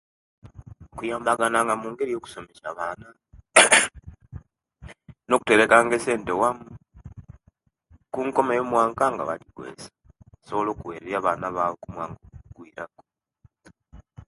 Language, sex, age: Kenyi, male, under 19